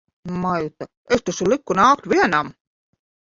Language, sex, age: Latvian, female, 50-59